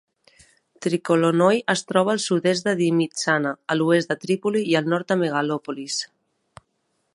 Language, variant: Catalan, Central